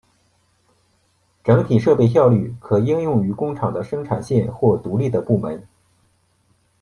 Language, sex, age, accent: Chinese, male, 40-49, 出生地：山东省